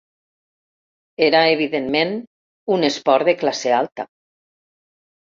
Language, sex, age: Catalan, female, 60-69